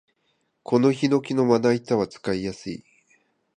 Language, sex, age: Japanese, male, 30-39